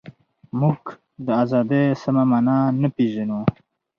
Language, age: Pashto, 19-29